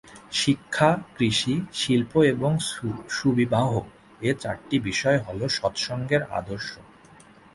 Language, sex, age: Bengali, male, 19-29